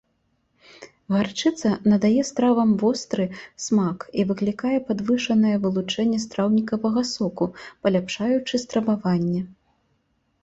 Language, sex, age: Belarusian, female, 19-29